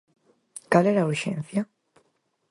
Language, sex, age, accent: Galician, female, 19-29, Central (gheada)